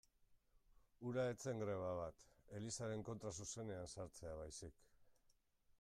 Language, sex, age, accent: Basque, male, 50-59, Mendebalekoa (Araba, Bizkaia, Gipuzkoako mendebaleko herri batzuk)